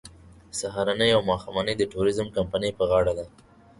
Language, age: Pashto, 19-29